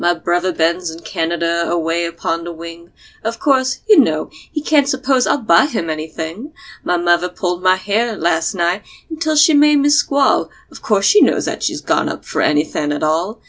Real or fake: real